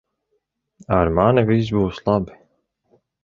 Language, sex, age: Latvian, male, 30-39